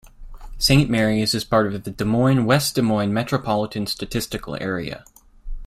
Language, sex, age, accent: English, male, 19-29, United States English